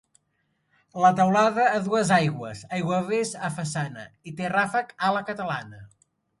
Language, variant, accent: Catalan, Central, balear